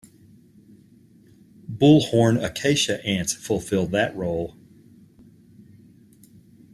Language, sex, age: English, male, 60-69